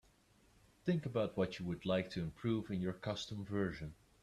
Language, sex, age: English, male, 19-29